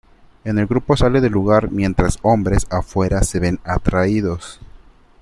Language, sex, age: Spanish, male, 19-29